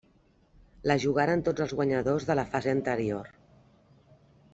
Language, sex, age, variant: Catalan, female, 50-59, Central